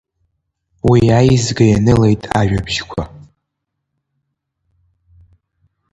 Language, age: Abkhazian, under 19